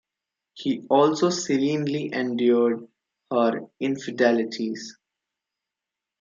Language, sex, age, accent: English, male, 19-29, India and South Asia (India, Pakistan, Sri Lanka)